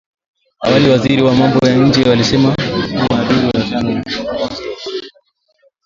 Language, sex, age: Swahili, male, 19-29